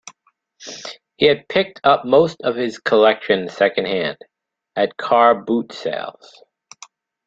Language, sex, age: English, male, 50-59